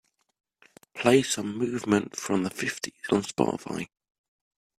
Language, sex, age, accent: English, male, 19-29, Welsh English